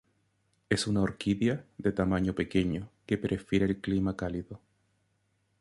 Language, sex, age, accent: Spanish, male, 30-39, Chileno: Chile, Cuyo